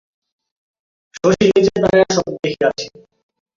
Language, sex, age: Bengali, male, 19-29